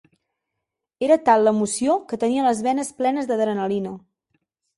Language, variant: Catalan, Central